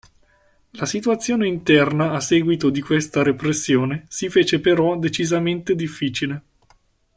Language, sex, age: Italian, male, 19-29